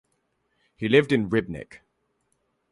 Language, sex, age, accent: English, male, 90+, England English